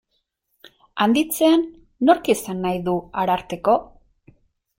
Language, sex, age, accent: Basque, female, 40-49, Erdialdekoa edo Nafarra (Gipuzkoa, Nafarroa)